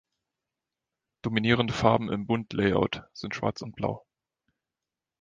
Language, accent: German, Deutschland Deutsch